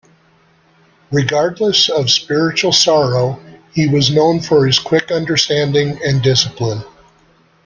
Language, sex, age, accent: English, male, 50-59, United States English